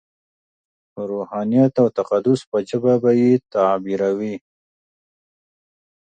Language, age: Pashto, 30-39